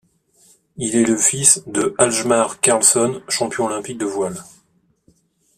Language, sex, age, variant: French, male, 30-39, Français de métropole